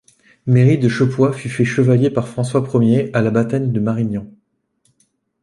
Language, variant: French, Français de métropole